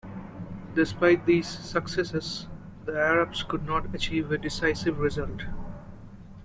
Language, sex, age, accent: English, male, 19-29, India and South Asia (India, Pakistan, Sri Lanka)